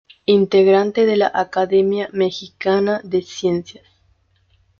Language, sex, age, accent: Spanish, female, 19-29, Andino-Pacífico: Colombia, Perú, Ecuador, oeste de Bolivia y Venezuela andina